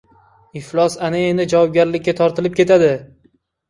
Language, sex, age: Uzbek, male, 19-29